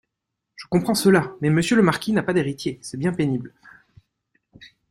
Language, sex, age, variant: French, male, 30-39, Français de métropole